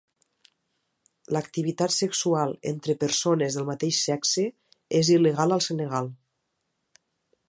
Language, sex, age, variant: Catalan, female, 40-49, Nord-Occidental